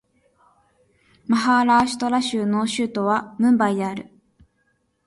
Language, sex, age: Japanese, female, 19-29